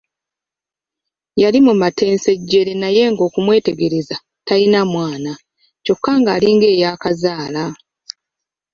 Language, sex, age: Ganda, female, 30-39